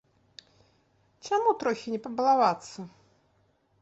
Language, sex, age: Belarusian, female, 40-49